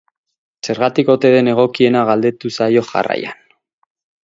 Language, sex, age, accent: Basque, male, 30-39, Erdialdekoa edo Nafarra (Gipuzkoa, Nafarroa)